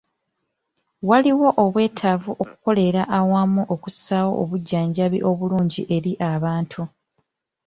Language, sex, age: Ganda, female, 19-29